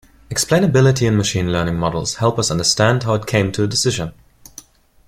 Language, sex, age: English, male, 19-29